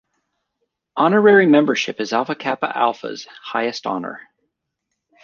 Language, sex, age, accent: English, male, 40-49, United States English